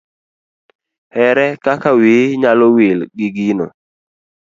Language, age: Luo (Kenya and Tanzania), 19-29